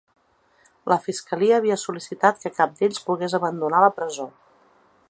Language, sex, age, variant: Catalan, female, 40-49, Central